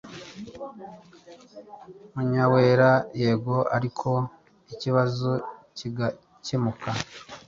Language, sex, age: Kinyarwanda, male, 40-49